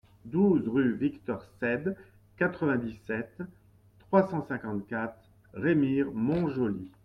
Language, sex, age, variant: French, male, 40-49, Français de métropole